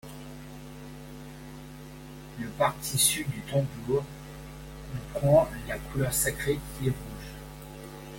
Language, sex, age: French, male, 40-49